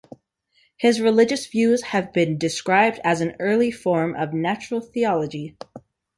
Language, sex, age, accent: English, male, under 19, United States English